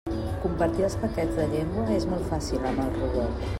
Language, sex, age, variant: Catalan, female, 50-59, Central